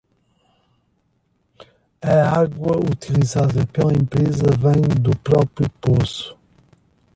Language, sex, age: Portuguese, male, 40-49